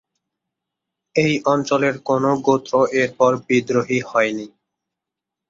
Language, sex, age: Bengali, male, 19-29